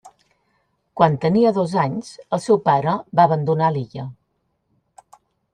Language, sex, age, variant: Catalan, female, 50-59, Central